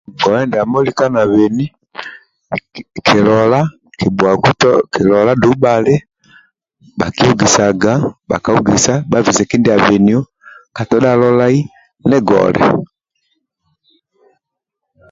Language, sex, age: Amba (Uganda), male, 40-49